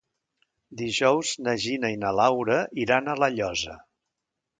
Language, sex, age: Catalan, male, 60-69